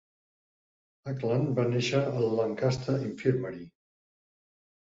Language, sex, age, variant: Catalan, male, 60-69, Central